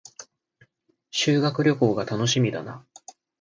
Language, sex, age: Japanese, male, 19-29